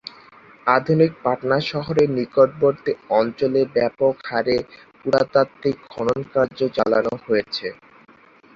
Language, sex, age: Bengali, male, 19-29